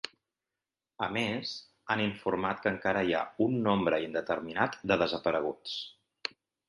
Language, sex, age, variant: Catalan, male, 30-39, Central